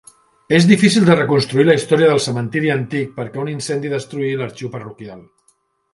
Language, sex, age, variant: Catalan, male, 50-59, Central